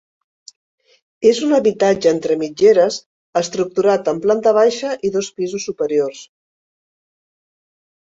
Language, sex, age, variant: Catalan, female, 50-59, Central